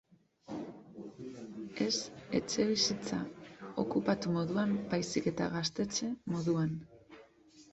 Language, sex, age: Basque, female, 30-39